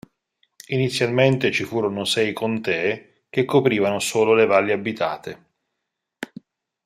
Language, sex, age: Italian, male, 40-49